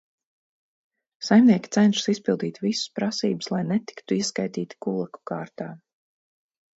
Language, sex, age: Latvian, female, 40-49